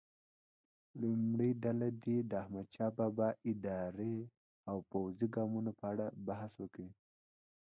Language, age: Pashto, 19-29